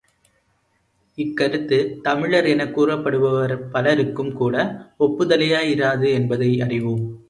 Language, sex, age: Tamil, male, 19-29